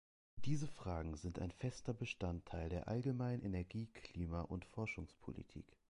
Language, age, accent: German, under 19, Deutschland Deutsch